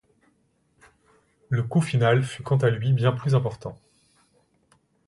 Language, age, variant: French, 19-29, Français de métropole